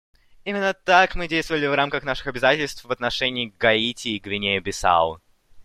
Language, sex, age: Russian, male, under 19